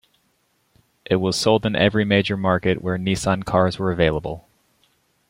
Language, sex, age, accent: English, male, 30-39, United States English